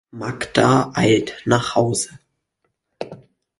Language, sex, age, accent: German, male, under 19, Deutschland Deutsch